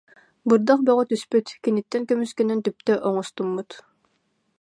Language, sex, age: Yakut, female, 19-29